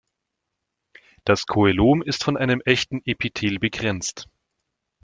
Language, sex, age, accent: German, male, 30-39, Deutschland Deutsch